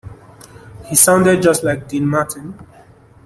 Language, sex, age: English, male, 19-29